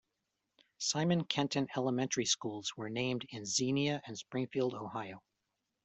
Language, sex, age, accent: English, male, 40-49, United States English